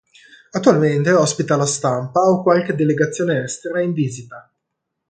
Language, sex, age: Italian, male, 40-49